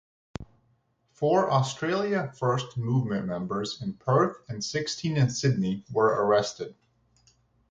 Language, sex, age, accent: English, male, 19-29, United States English